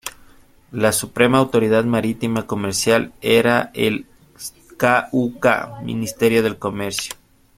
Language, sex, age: Spanish, male, 30-39